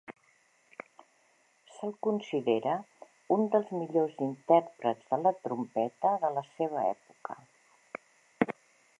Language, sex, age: Catalan, female, 70-79